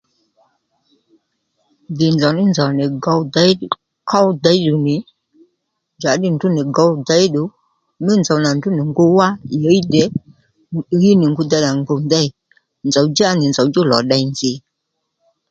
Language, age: Lendu, 40-49